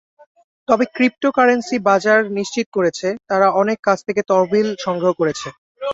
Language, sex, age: Bengali, male, under 19